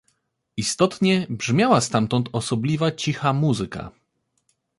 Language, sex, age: Polish, male, 30-39